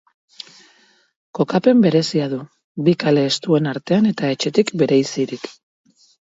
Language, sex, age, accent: Basque, female, 40-49, Mendebalekoa (Araba, Bizkaia, Gipuzkoako mendebaleko herri batzuk)